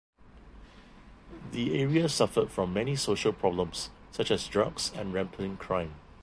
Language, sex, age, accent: English, male, 50-59, Singaporean English